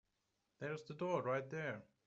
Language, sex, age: English, male, 30-39